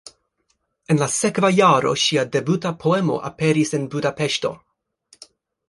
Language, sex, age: Esperanto, male, 30-39